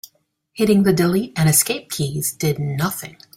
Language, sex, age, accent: English, female, 40-49, United States English